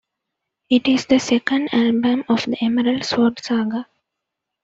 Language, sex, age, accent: English, female, 19-29, India and South Asia (India, Pakistan, Sri Lanka)